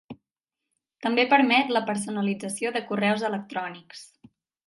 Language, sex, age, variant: Catalan, female, 19-29, Central